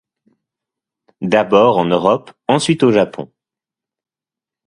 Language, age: French, 40-49